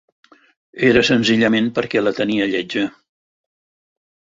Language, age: Catalan, 70-79